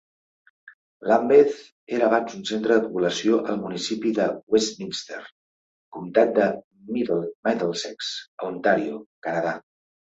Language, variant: Catalan, Central